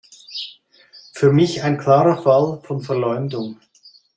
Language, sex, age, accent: German, male, 50-59, Schweizerdeutsch